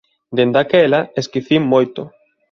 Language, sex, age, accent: Galician, male, 30-39, Normativo (estándar)